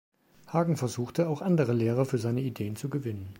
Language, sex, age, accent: German, male, 40-49, Deutschland Deutsch